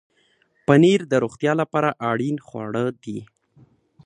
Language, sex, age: Pashto, male, under 19